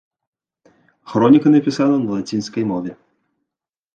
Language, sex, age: Belarusian, male, 30-39